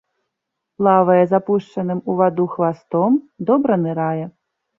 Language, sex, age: Belarusian, female, 30-39